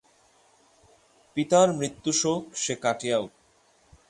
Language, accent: Bengali, প্রমিত